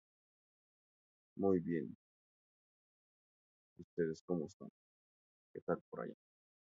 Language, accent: Spanish, México